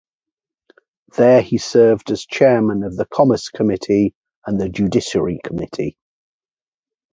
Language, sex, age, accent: English, male, 50-59, England English